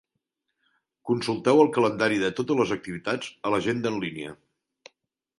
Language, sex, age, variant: Catalan, male, 50-59, Central